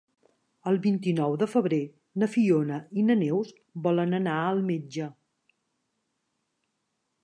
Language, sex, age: Catalan, female, 50-59